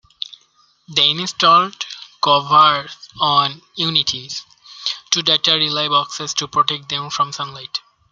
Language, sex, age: English, male, 19-29